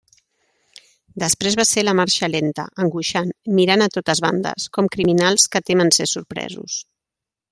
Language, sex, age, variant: Catalan, female, 30-39, Central